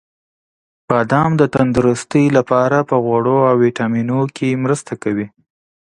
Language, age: Pashto, 19-29